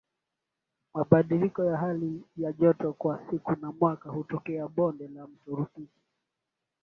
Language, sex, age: Swahili, male, 19-29